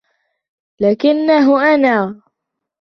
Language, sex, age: Arabic, female, 19-29